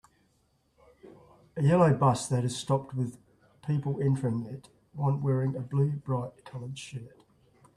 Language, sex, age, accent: English, male, 60-69, Australian English